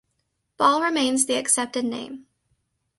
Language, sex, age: English, female, under 19